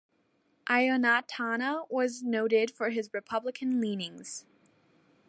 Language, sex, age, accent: English, female, under 19, United States English